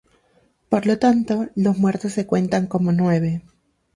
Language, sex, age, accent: Spanish, female, 19-29, Caribe: Cuba, Venezuela, Puerto Rico, República Dominicana, Panamá, Colombia caribeña, México caribeño, Costa del golfo de México